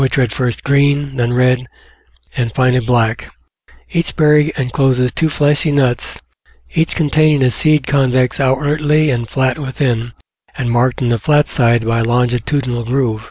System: none